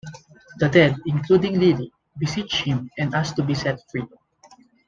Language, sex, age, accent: English, male, 19-29, Filipino